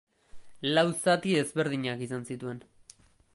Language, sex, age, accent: Basque, male, 19-29, Mendebalekoa (Araba, Bizkaia, Gipuzkoako mendebaleko herri batzuk)